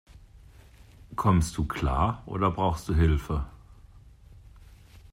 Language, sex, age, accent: German, male, 40-49, Deutschland Deutsch